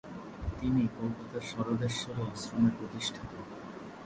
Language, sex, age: Bengali, male, 19-29